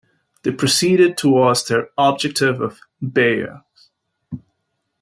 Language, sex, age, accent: English, male, 30-39, United States English